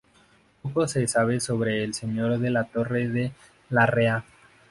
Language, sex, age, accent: Spanish, male, 19-29, México